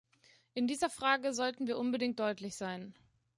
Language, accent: German, Deutschland Deutsch